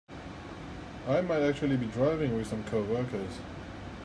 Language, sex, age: English, male, 30-39